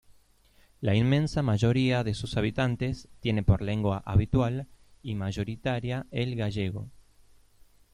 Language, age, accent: Spanish, 30-39, Rioplatense: Argentina, Uruguay, este de Bolivia, Paraguay